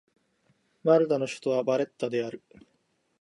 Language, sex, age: Japanese, male, 40-49